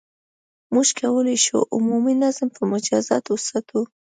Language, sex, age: Pashto, female, 19-29